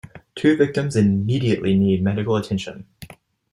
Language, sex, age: English, male, 19-29